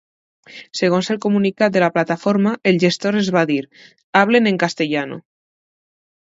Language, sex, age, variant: Catalan, female, under 19, Alacantí